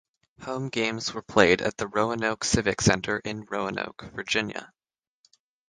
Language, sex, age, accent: English, male, under 19, United States English; Canadian English